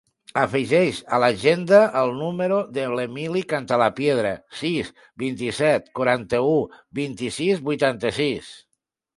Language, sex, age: Catalan, male, 60-69